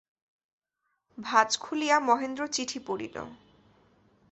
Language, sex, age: Bengali, female, 19-29